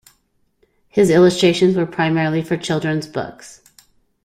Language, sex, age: English, female, 50-59